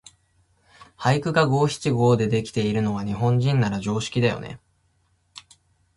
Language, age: Japanese, 19-29